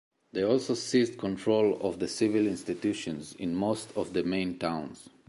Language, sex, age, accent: English, male, 30-39, Canadian English